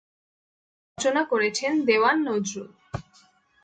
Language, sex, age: Bengali, female, under 19